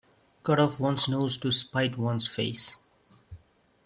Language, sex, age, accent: English, male, 30-39, India and South Asia (India, Pakistan, Sri Lanka)